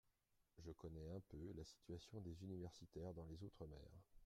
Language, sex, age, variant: French, male, 40-49, Français de métropole